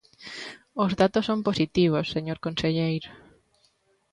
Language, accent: Galician, Central (gheada)